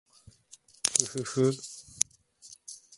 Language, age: Japanese, 40-49